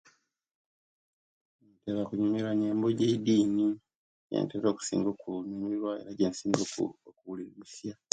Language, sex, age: Kenyi, male, 30-39